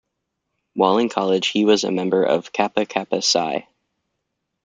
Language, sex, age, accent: English, male, 19-29, United States English